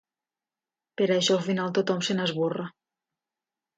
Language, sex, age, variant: Catalan, female, 19-29, Nord-Occidental